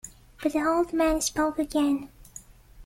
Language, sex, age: English, female, 19-29